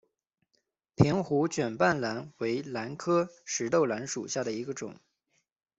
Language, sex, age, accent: Chinese, male, 19-29, 出生地：山西省